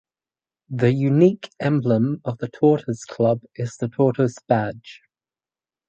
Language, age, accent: English, under 19, Australian English